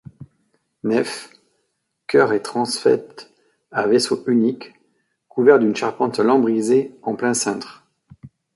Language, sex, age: French, male, 40-49